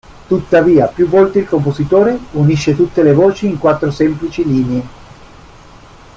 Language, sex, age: Italian, male, 50-59